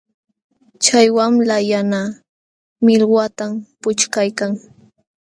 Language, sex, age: Jauja Wanca Quechua, female, 19-29